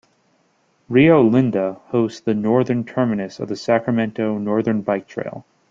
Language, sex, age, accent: English, male, 19-29, United States English